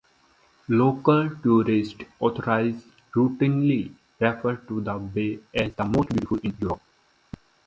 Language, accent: English, India and South Asia (India, Pakistan, Sri Lanka)